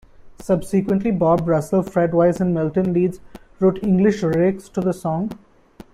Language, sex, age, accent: English, male, 19-29, India and South Asia (India, Pakistan, Sri Lanka)